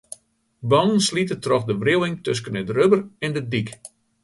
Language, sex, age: Western Frisian, male, 50-59